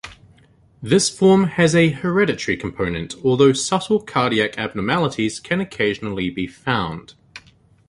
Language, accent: English, New Zealand English